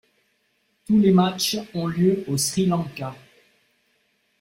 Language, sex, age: French, male, 50-59